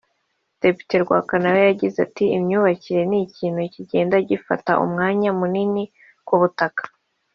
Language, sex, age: Kinyarwanda, female, 19-29